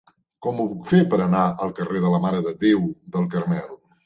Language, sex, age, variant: Catalan, male, 60-69, Central